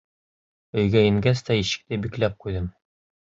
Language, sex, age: Bashkir, male, 30-39